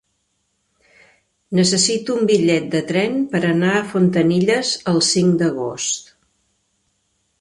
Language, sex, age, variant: Catalan, female, 50-59, Central